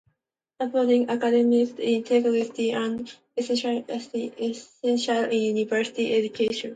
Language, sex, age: English, female, 19-29